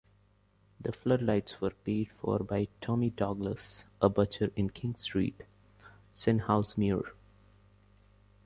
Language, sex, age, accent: English, male, under 19, India and South Asia (India, Pakistan, Sri Lanka)